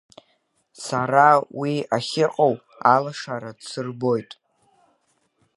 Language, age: Abkhazian, under 19